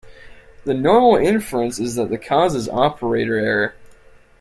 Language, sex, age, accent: English, male, under 19, Canadian English